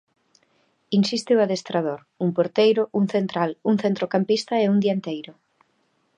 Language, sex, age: Galician, female, 30-39